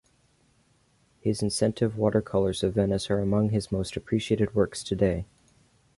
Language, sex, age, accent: English, male, 19-29, Canadian English